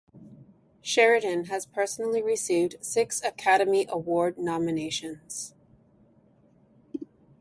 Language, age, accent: English, 40-49, United States English